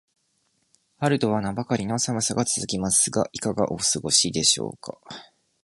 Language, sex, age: Japanese, male, 19-29